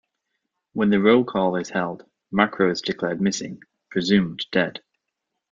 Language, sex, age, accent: English, male, 19-29, England English